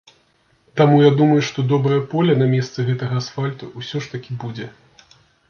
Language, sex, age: Belarusian, male, 30-39